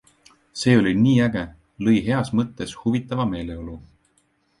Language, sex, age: Estonian, male, 19-29